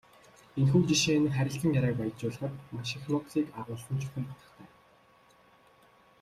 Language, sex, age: Mongolian, male, 19-29